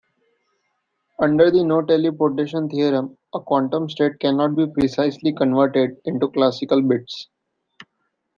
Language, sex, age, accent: English, male, 19-29, India and South Asia (India, Pakistan, Sri Lanka)